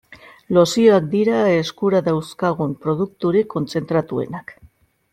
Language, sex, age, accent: Basque, female, 50-59, Mendebalekoa (Araba, Bizkaia, Gipuzkoako mendebaleko herri batzuk)